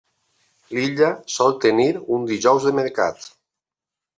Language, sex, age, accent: Catalan, male, 50-59, valencià